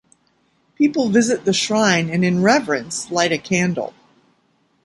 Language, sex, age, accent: English, female, 60-69, United States English